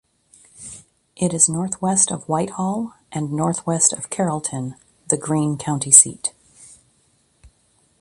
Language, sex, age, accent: English, female, 50-59, United States English